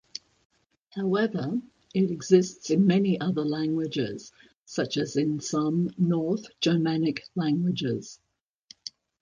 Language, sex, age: English, female, 70-79